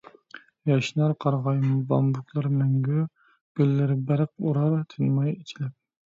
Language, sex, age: Uyghur, male, 30-39